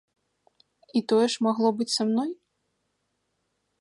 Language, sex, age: Belarusian, female, 19-29